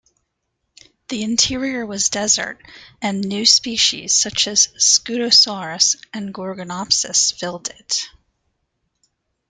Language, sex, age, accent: English, female, 50-59, United States English